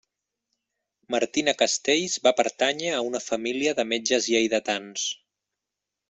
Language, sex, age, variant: Catalan, male, 30-39, Central